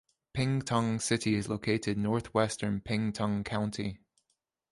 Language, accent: English, Scottish English